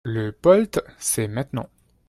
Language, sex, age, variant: French, male, 19-29, Français de métropole